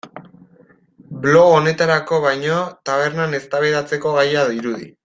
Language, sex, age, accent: Basque, male, under 19, Erdialdekoa edo Nafarra (Gipuzkoa, Nafarroa)